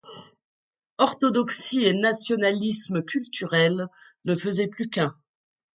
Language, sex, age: French, female, 60-69